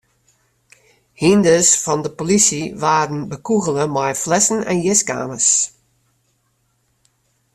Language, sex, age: Western Frisian, female, 60-69